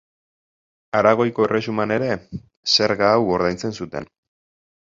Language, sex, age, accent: Basque, male, 30-39, Mendebalekoa (Araba, Bizkaia, Gipuzkoako mendebaleko herri batzuk)